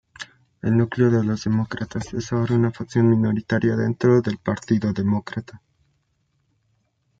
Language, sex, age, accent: Spanish, male, 19-29, Andino-Pacífico: Colombia, Perú, Ecuador, oeste de Bolivia y Venezuela andina